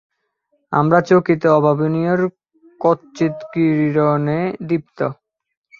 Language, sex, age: Bengali, male, 19-29